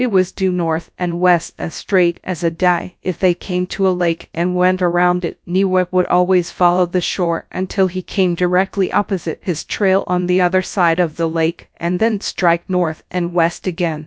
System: TTS, GradTTS